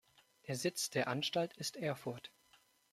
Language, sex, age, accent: German, male, 19-29, Deutschland Deutsch